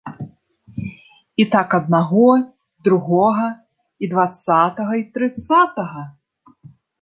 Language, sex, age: Belarusian, female, 19-29